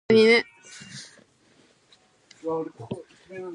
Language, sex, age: English, female, under 19